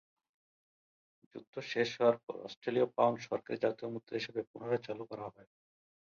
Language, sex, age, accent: Bengali, male, 40-49, প্রমিত